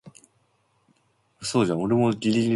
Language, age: English, 19-29